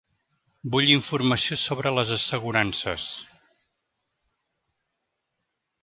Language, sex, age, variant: Catalan, male, 50-59, Central